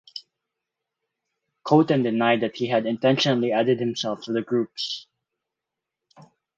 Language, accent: English, Filipino